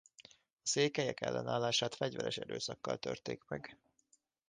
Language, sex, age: Hungarian, male, 30-39